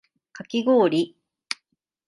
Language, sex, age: Japanese, female, 40-49